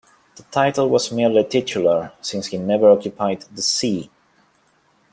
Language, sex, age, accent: English, male, 40-49, England English